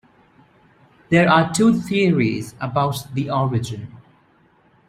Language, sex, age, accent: English, female, 19-29, India and South Asia (India, Pakistan, Sri Lanka)